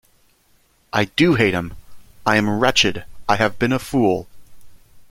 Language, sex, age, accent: English, male, 19-29, United States English